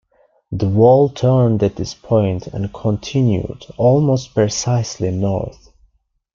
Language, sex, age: English, male, 19-29